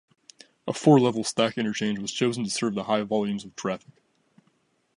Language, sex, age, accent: English, male, 19-29, United States English